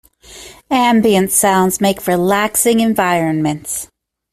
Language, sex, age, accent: English, female, 40-49, United States English